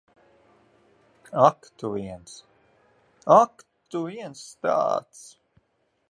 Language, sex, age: Latvian, male, 19-29